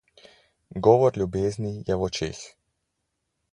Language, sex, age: Slovenian, male, 40-49